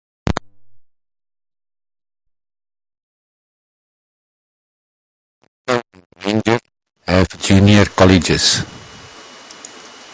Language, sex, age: English, male, 60-69